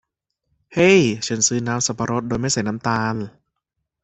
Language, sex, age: Thai, male, 30-39